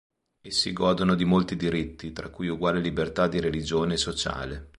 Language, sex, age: Italian, male, 40-49